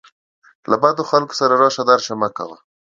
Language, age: Pashto, 19-29